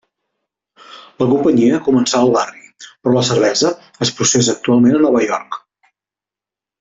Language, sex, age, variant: Catalan, male, 50-59, Central